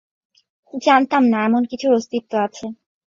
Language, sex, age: Bengali, female, 19-29